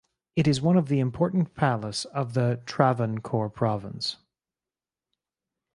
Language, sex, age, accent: English, male, 30-39, Canadian English